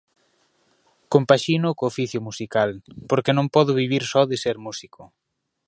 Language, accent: Galician, Oriental (común en zona oriental)